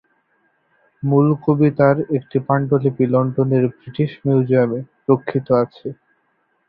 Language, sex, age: Bengali, male, under 19